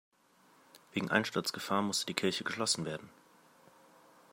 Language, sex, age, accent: German, male, 19-29, Deutschland Deutsch